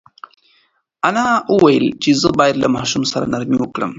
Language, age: Pashto, 19-29